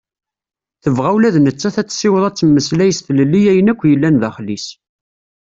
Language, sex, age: Kabyle, male, 30-39